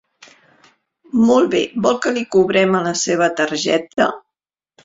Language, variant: Catalan, Central